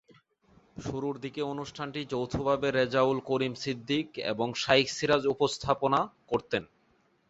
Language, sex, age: Bengali, male, 19-29